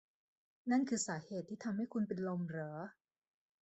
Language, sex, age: Thai, female, 30-39